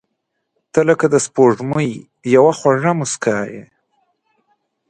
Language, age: Pashto, 19-29